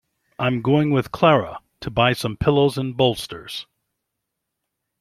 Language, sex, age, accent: English, male, 50-59, United States English